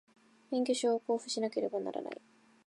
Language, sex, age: Japanese, female, 19-29